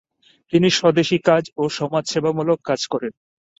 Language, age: Bengali, 30-39